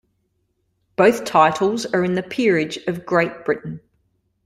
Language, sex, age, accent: English, female, 40-49, Australian English